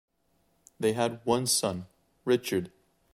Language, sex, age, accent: English, male, 19-29, United States English